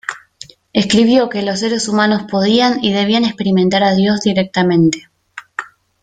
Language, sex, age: Spanish, female, 19-29